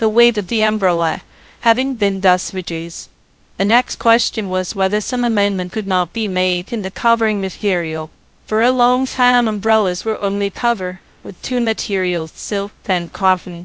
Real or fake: fake